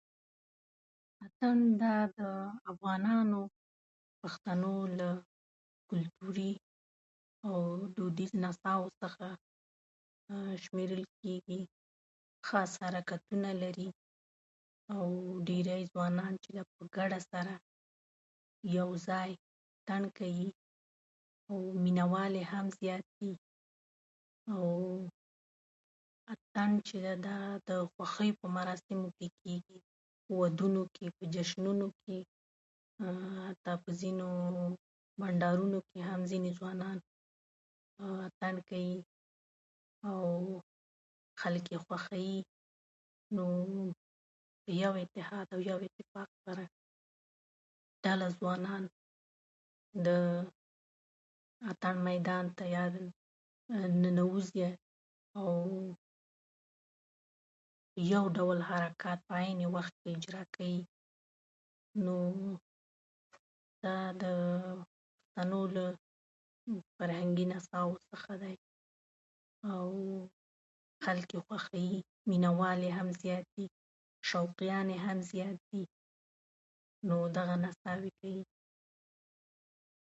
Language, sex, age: Pashto, female, 30-39